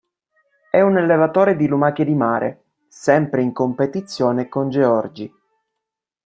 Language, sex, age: Italian, male, 19-29